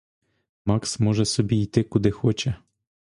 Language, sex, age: Ukrainian, male, 19-29